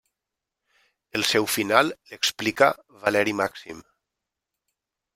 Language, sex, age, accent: Catalan, male, 40-49, valencià